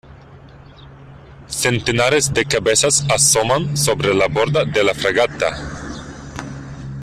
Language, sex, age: Spanish, male, 30-39